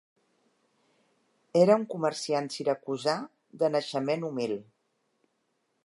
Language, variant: Catalan, Central